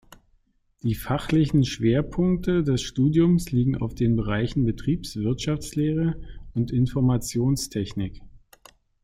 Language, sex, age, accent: German, male, 50-59, Deutschland Deutsch